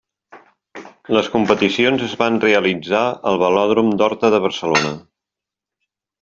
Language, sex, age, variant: Catalan, male, 50-59, Central